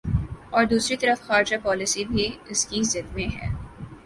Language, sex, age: Urdu, female, 19-29